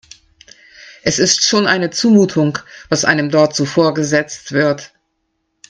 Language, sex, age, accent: German, female, 50-59, Deutschland Deutsch